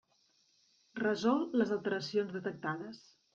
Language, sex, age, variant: Catalan, female, 40-49, Central